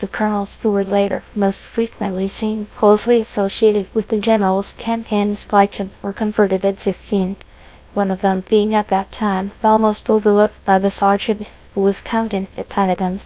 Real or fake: fake